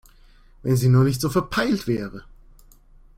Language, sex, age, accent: German, male, 30-39, Deutschland Deutsch